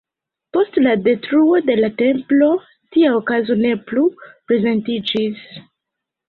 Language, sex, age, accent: Esperanto, female, 19-29, Internacia